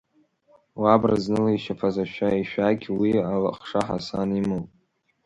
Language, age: Abkhazian, under 19